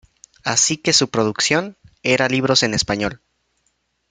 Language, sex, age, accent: Spanish, male, 19-29, América central